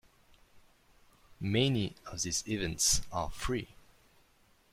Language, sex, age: English, male, 19-29